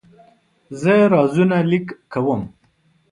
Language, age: Pashto, 30-39